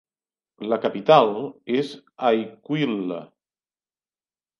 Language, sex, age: Catalan, male, 40-49